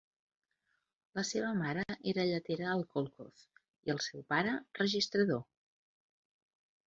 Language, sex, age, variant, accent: Catalan, female, 40-49, Central, central